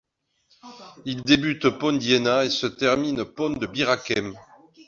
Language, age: French, 50-59